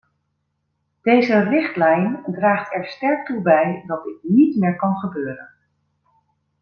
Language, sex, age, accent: Dutch, female, 40-49, Nederlands Nederlands